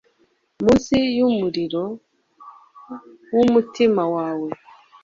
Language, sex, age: Kinyarwanda, female, 30-39